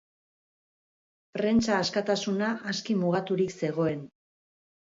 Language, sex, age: Basque, female, 50-59